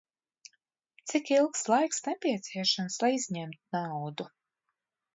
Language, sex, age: Latvian, female, 50-59